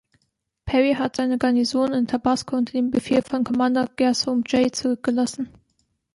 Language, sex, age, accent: German, female, 19-29, Deutschland Deutsch